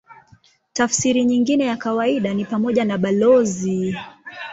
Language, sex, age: Swahili, female, 19-29